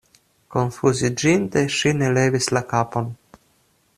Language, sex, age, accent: Esperanto, male, 19-29, Internacia